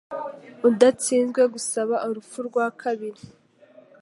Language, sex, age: Kinyarwanda, female, 19-29